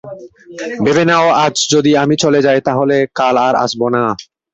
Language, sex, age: Bengali, male, 19-29